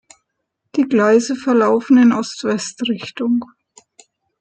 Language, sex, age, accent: German, female, 60-69, Deutschland Deutsch